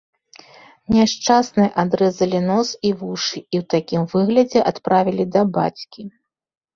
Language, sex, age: Belarusian, female, 50-59